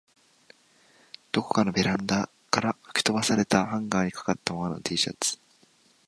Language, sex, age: Japanese, male, 19-29